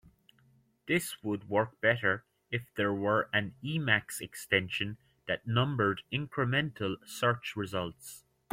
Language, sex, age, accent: English, male, 30-39, Irish English